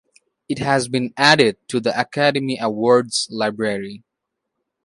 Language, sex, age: English, male, 19-29